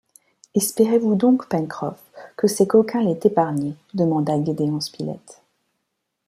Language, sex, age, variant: French, female, 19-29, Français de métropole